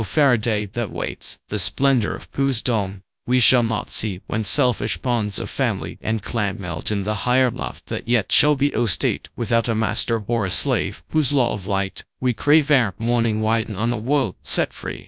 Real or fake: fake